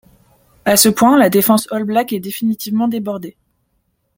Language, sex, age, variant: French, female, 19-29, Français de métropole